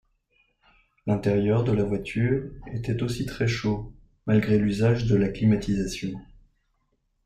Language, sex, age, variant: French, male, 30-39, Français de métropole